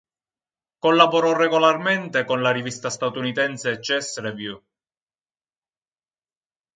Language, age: Italian, 19-29